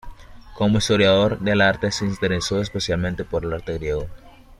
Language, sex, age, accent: Spanish, male, 19-29, México